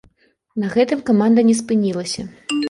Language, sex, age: Belarusian, female, 19-29